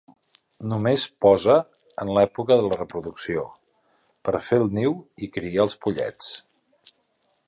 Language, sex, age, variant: Catalan, male, 50-59, Central